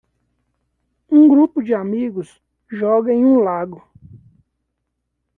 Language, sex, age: Portuguese, male, 30-39